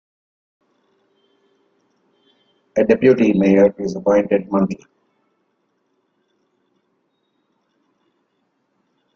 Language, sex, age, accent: English, male, 60-69, India and South Asia (India, Pakistan, Sri Lanka)